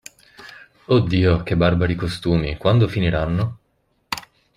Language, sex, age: Italian, male, 30-39